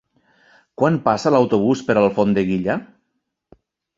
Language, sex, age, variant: Catalan, male, 40-49, Nord-Occidental